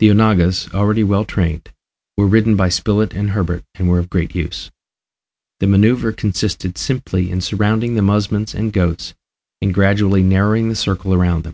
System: none